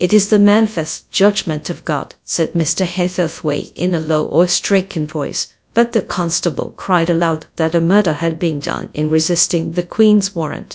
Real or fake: fake